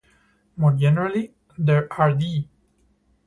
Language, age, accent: English, 19-29, United States English